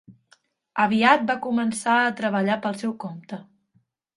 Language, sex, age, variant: Catalan, female, 30-39, Central